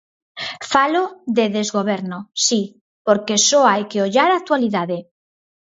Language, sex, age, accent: Galician, female, 50-59, Normativo (estándar)